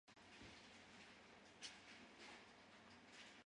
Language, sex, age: Japanese, male, 19-29